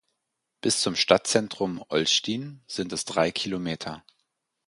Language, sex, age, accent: German, male, 19-29, Deutschland Deutsch